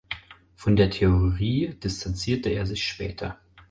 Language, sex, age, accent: German, male, 30-39, Deutschland Deutsch